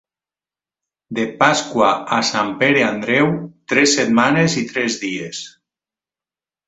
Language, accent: Catalan, valencià